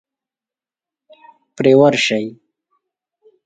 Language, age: Pashto, 19-29